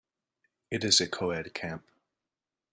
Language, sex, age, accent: English, male, 40-49, Canadian English